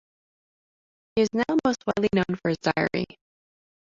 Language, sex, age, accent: English, female, 19-29, United States English